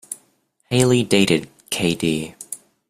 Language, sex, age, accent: English, male, under 19, United States English